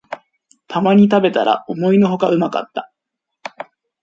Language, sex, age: Japanese, male, 19-29